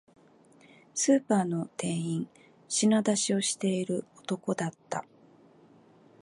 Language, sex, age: Japanese, female, 50-59